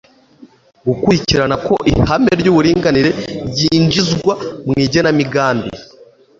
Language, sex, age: Kinyarwanda, male, under 19